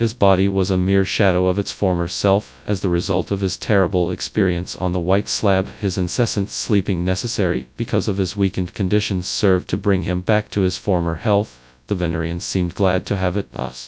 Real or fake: fake